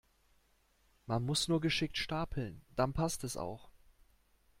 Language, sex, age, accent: German, male, 40-49, Deutschland Deutsch